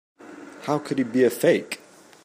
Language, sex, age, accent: English, male, 30-39, England English